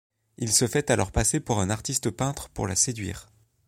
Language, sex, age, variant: French, male, 30-39, Français de métropole